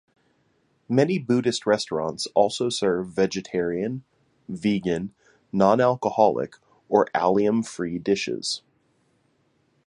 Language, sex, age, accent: English, male, 30-39, United States English